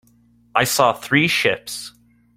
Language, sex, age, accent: English, male, 19-29, United States English